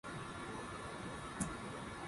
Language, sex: English, female